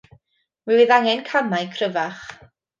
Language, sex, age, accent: Welsh, female, 19-29, Y Deyrnas Unedig Cymraeg